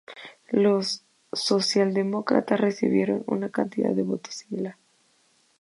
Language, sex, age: Spanish, female, 19-29